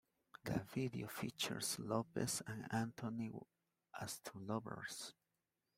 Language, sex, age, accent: English, male, 30-39, Southern African (South Africa, Zimbabwe, Namibia)